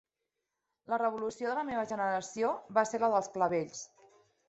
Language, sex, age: Catalan, female, 30-39